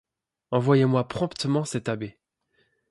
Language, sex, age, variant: French, male, 30-39, Français de métropole